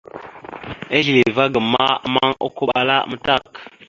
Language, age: Mada (Cameroon), 19-29